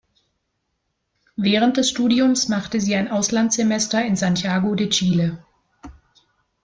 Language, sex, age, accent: German, female, 19-29, Deutschland Deutsch